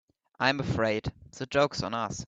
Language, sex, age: English, male, under 19